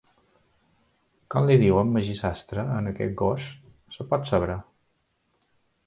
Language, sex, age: Catalan, male, 40-49